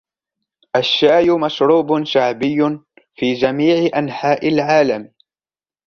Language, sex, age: Arabic, male, 19-29